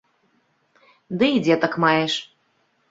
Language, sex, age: Belarusian, female, 30-39